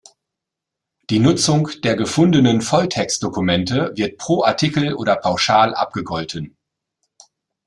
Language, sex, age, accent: German, male, 40-49, Deutschland Deutsch